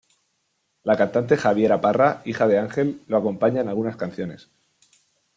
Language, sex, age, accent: Spanish, male, 19-29, España: Sur peninsular (Andalucia, Extremadura, Murcia)